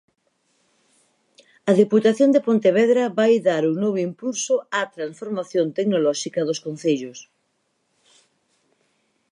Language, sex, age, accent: Galician, female, 30-39, Normativo (estándar)